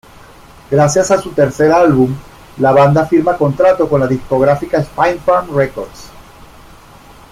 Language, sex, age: Spanish, male, 50-59